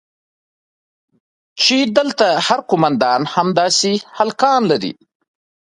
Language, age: Pashto, 30-39